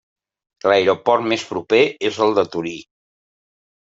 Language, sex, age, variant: Catalan, male, 60-69, Nord-Occidental